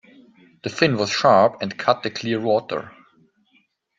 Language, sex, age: English, male, 19-29